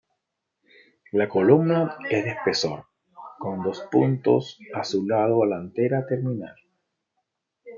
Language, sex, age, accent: Spanish, male, 40-49, Caribe: Cuba, Venezuela, Puerto Rico, República Dominicana, Panamá, Colombia caribeña, México caribeño, Costa del golfo de México